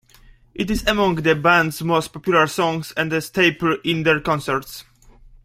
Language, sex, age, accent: English, male, 19-29, United States English